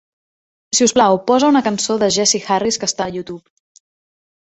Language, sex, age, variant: Catalan, female, 30-39, Central